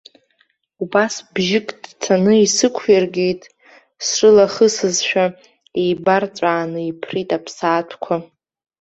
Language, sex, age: Abkhazian, female, under 19